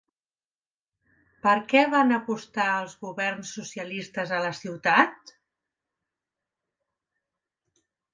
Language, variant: Catalan, Central